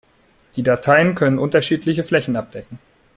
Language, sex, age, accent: German, male, 19-29, Deutschland Deutsch